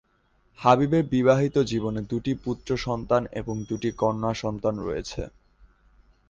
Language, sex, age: Bengali, male, under 19